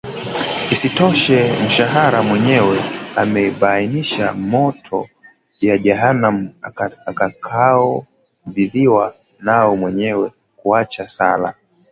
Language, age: Swahili, 19-29